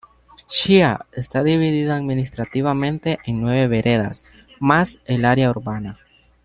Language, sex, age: Spanish, male, 19-29